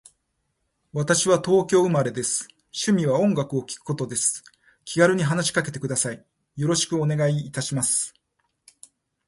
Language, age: Japanese, 40-49